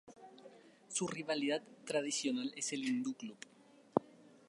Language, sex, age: Spanish, male, under 19